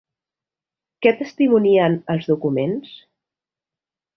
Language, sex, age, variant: Catalan, female, 40-49, Nord-Occidental